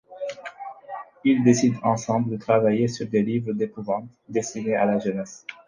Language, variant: French, Français d'Afrique subsaharienne et des îles africaines